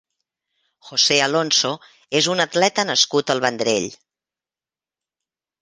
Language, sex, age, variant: Catalan, female, 50-59, Central